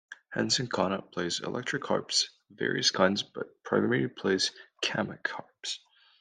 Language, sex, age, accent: English, male, under 19, Canadian English